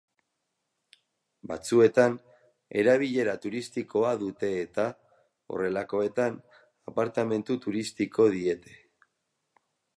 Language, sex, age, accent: Basque, male, 30-39, Mendebalekoa (Araba, Bizkaia, Gipuzkoako mendebaleko herri batzuk)